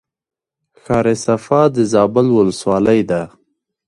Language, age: Pashto, 19-29